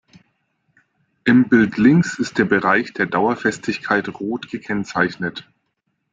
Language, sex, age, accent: German, male, 40-49, Deutschland Deutsch